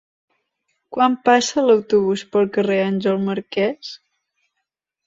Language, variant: Catalan, Central